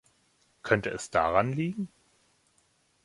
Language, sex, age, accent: German, male, 40-49, Deutschland Deutsch